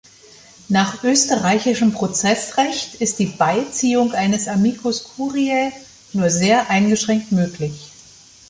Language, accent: German, Deutschland Deutsch